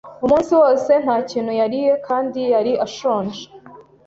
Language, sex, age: Kinyarwanda, female, 19-29